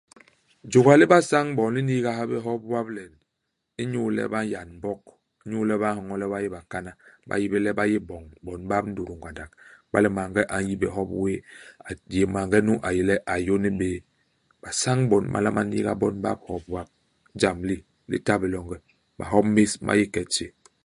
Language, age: Basaa, 40-49